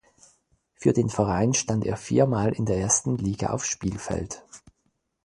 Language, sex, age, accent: German, male, 40-49, Schweizerdeutsch